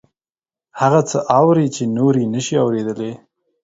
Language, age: Pashto, 19-29